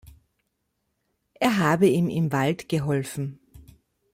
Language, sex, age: German, female, 50-59